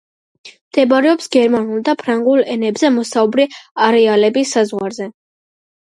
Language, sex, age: Georgian, female, under 19